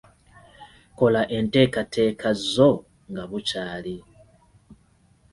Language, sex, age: Ganda, male, 19-29